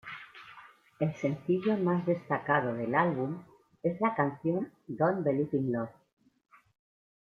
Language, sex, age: Spanish, female, 50-59